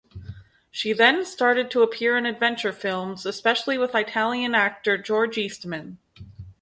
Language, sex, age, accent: English, female, 30-39, Canadian English